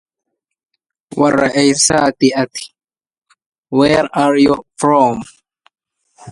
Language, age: Arabic, 19-29